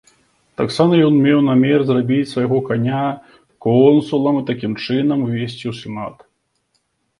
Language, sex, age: Belarusian, male, 30-39